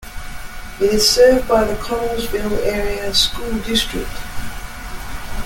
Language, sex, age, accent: English, female, 50-59, Australian English